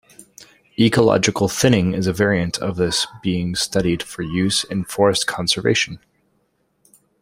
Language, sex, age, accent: English, male, 30-39, United States English